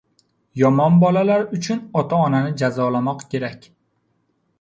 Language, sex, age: Uzbek, male, 19-29